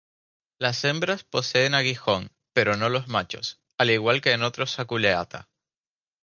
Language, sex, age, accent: Spanish, male, 19-29, España: Islas Canarias